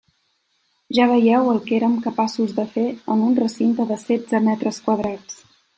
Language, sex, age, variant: Catalan, female, 19-29, Central